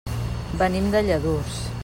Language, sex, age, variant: Catalan, female, 50-59, Central